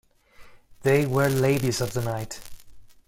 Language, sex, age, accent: English, male, 19-29, United States English